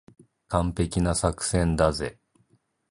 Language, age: Japanese, 30-39